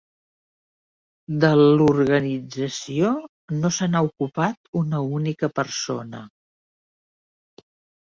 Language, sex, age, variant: Catalan, female, 60-69, Central